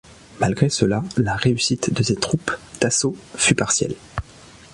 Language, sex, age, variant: French, male, 30-39, Français de métropole